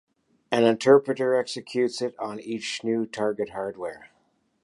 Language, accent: English, Canadian English